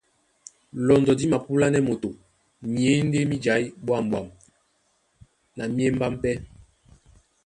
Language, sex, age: Duala, female, 19-29